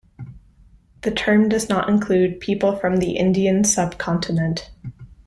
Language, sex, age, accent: English, female, 19-29, United States English